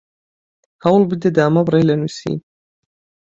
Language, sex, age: Central Kurdish, male, 19-29